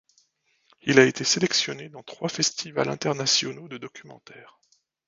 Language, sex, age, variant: French, male, 50-59, Français de métropole